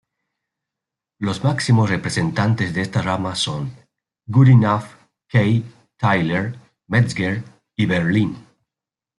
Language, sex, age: Spanish, male, 30-39